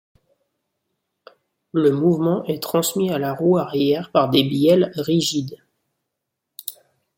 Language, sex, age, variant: French, male, 30-39, Français de métropole